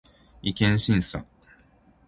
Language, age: Japanese, 19-29